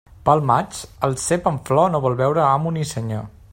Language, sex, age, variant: Catalan, male, 19-29, Central